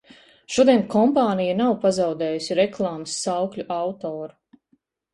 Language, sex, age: Latvian, female, 40-49